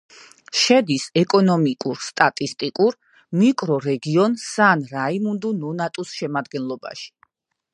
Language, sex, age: Georgian, female, 30-39